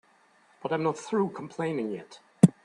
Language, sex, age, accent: English, male, 30-39, England English